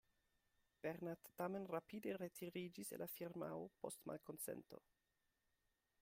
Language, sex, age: Esperanto, male, 30-39